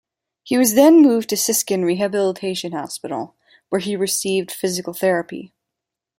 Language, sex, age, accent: English, female, 19-29, United States English